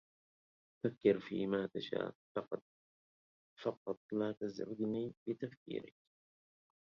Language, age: Arabic, 40-49